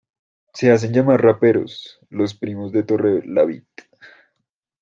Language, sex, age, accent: Spanish, male, under 19, Andino-Pacífico: Colombia, Perú, Ecuador, oeste de Bolivia y Venezuela andina